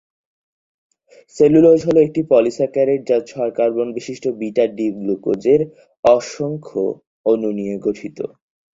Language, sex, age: Bengali, male, 19-29